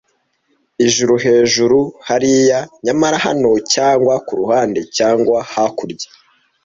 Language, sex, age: Kinyarwanda, male, 19-29